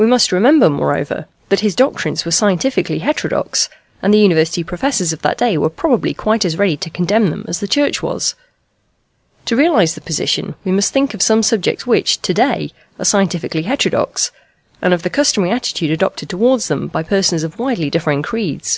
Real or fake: real